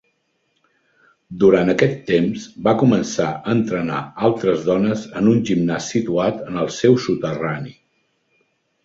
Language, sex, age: Catalan, male, 50-59